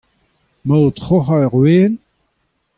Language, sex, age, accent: Breton, male, 60-69, Kerneveg